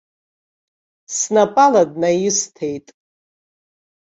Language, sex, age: Abkhazian, female, 60-69